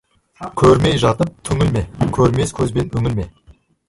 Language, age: Kazakh, 30-39